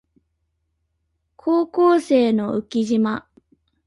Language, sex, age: Japanese, female, 19-29